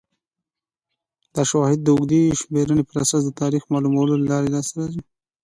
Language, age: Pashto, 19-29